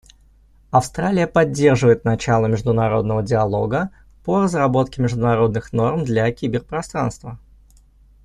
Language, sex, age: Russian, male, 30-39